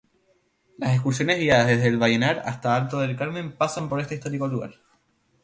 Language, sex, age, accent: Spanish, male, 19-29, España: Islas Canarias